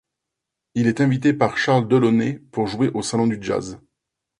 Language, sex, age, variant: French, male, 40-49, Français de métropole